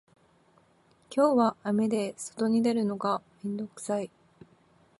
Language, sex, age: Japanese, female, 30-39